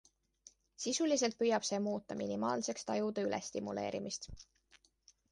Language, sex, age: Estonian, female, 19-29